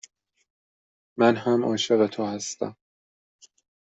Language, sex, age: Persian, male, 30-39